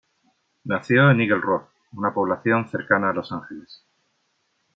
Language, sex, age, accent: Spanish, male, 40-49, España: Sur peninsular (Andalucia, Extremadura, Murcia)